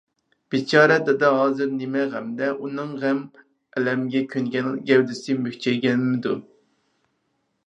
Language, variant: Uyghur, ئۇيغۇر تىلى